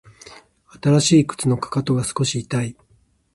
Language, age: Japanese, 50-59